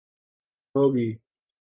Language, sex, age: Urdu, male, 19-29